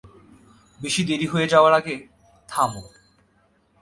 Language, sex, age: Bengali, male, 19-29